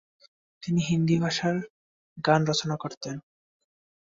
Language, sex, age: Bengali, male, 19-29